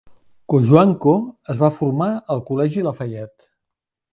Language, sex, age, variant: Catalan, male, 70-79, Central